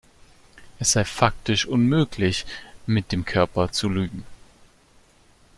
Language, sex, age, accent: German, male, 30-39, Deutschland Deutsch